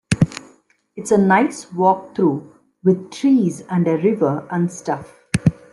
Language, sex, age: English, female, 30-39